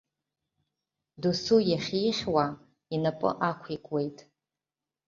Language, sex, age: Abkhazian, female, 40-49